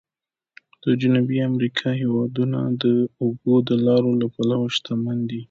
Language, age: Pashto, 19-29